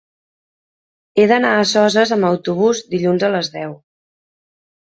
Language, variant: Catalan, Central